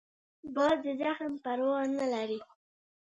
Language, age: Pashto, 19-29